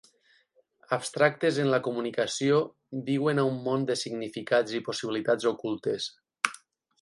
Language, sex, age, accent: Catalan, male, 30-39, valencià; valencià meridional